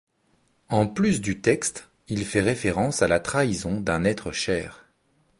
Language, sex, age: French, male, 40-49